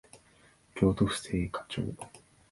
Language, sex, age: Japanese, male, 19-29